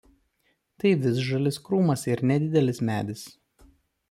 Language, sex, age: Lithuanian, male, 30-39